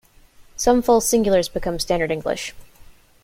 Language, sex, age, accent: English, female, 19-29, United States English